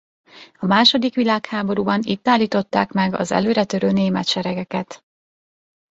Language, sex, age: Hungarian, female, 19-29